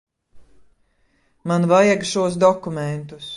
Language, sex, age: Latvian, female, 50-59